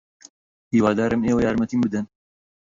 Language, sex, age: Central Kurdish, male, 19-29